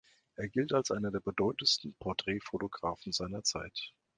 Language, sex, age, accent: German, male, 50-59, Deutschland Deutsch